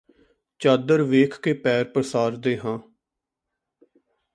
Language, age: Punjabi, 40-49